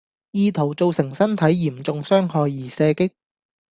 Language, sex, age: Cantonese, male, 19-29